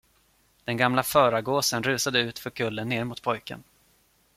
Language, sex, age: Swedish, male, 19-29